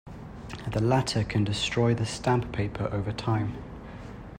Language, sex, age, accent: English, male, 19-29, England English